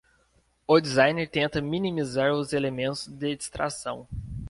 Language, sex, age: Portuguese, male, 19-29